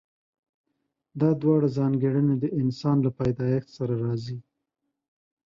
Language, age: Pashto, 30-39